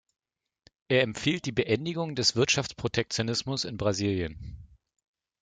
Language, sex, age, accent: German, male, 30-39, Deutschland Deutsch